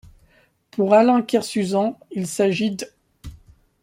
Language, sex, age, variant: French, male, 30-39, Français de métropole